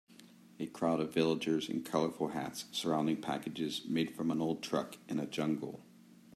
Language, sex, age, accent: English, male, 50-59, United States English